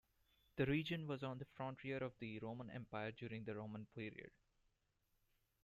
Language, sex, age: English, male, 19-29